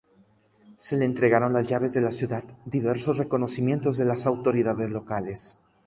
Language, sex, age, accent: Spanish, male, 19-29, México